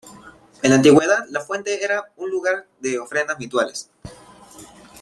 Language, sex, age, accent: Spanish, male, under 19, Andino-Pacífico: Colombia, Perú, Ecuador, oeste de Bolivia y Venezuela andina